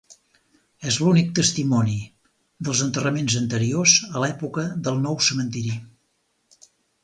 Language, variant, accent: Catalan, Central, central; Empordanès